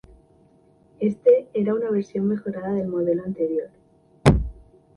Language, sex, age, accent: Spanish, female, under 19, España: Norte peninsular (Asturias, Castilla y León, Cantabria, País Vasco, Navarra, Aragón, La Rioja, Guadalajara, Cuenca)